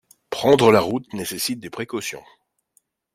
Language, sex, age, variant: French, male, 40-49, Français de métropole